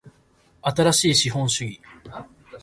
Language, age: Japanese, 19-29